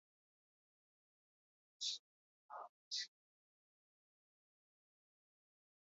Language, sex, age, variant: Catalan, male, 50-59, Central